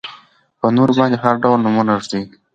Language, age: Pashto, under 19